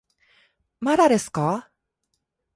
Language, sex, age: Japanese, male, under 19